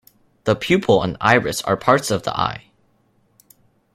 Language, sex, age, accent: English, male, under 19, United States English